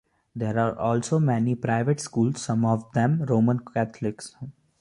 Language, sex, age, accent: English, male, 19-29, India and South Asia (India, Pakistan, Sri Lanka)